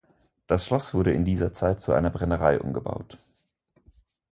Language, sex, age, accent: German, male, 19-29, Schweizerdeutsch